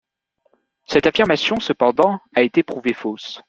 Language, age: French, 19-29